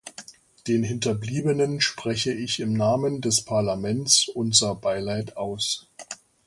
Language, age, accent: German, 50-59, Deutschland Deutsch